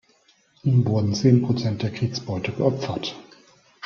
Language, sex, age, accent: German, male, 30-39, Deutschland Deutsch